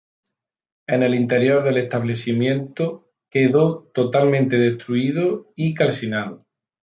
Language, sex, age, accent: Spanish, male, 19-29, España: Sur peninsular (Andalucia, Extremadura, Murcia)